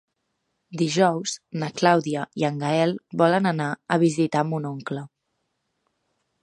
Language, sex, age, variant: Catalan, female, 19-29, Central